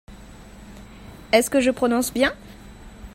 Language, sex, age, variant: French, female, 19-29, Français de métropole